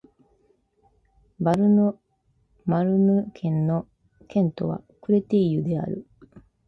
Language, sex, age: Japanese, female, 30-39